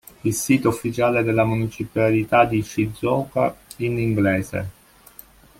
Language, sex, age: Italian, male, 40-49